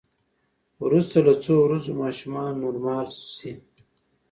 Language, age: Pashto, 30-39